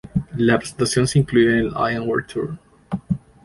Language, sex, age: Spanish, male, 30-39